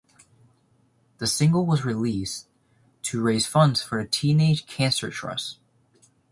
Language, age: English, under 19